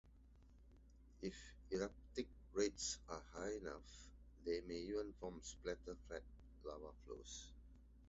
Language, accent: English, England English